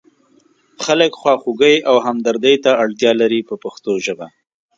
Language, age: Pashto, 30-39